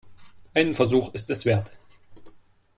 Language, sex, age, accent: German, male, 19-29, Deutschland Deutsch